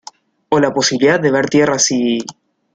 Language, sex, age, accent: Spanish, male, 19-29, Rioplatense: Argentina, Uruguay, este de Bolivia, Paraguay